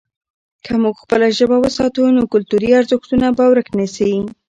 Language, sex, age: Pashto, female, 40-49